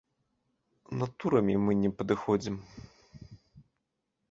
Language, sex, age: Belarusian, male, 30-39